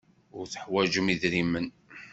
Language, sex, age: Kabyle, male, 50-59